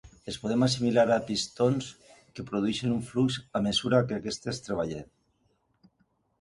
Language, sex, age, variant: Catalan, male, 50-59, Alacantí